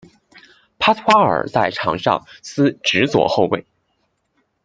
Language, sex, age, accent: Chinese, male, 19-29, 出生地：山东省